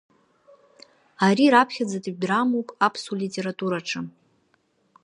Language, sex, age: Abkhazian, female, 19-29